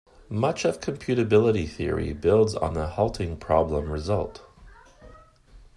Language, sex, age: English, male, 30-39